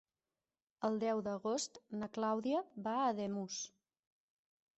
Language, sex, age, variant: Catalan, female, 30-39, Central